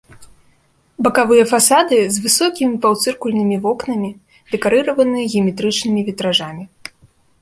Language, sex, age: Belarusian, female, 19-29